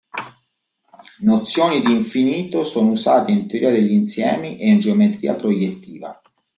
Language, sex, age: Italian, male, 40-49